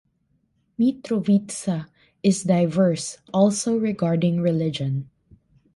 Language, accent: English, Filipino